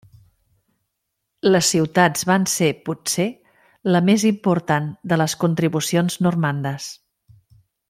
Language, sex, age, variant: Catalan, female, 50-59, Central